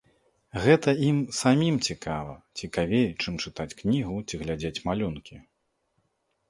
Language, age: Belarusian, 30-39